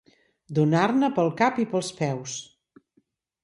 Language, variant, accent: Catalan, Central, central